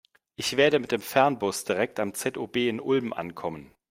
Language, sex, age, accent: German, male, 30-39, Deutschland Deutsch